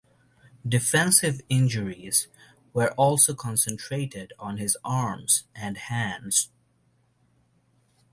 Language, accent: English, United States English; Canadian English